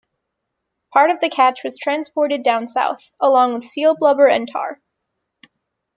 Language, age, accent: English, 19-29, United States English